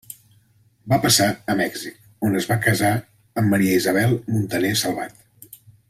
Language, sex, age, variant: Catalan, male, 40-49, Central